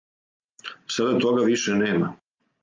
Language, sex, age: Serbian, male, 50-59